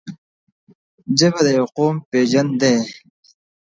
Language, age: Pashto, 19-29